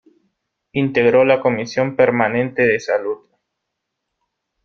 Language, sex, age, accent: Spanish, male, 19-29, Andino-Pacífico: Colombia, Perú, Ecuador, oeste de Bolivia y Venezuela andina